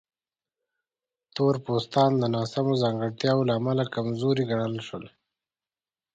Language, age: Pashto, 19-29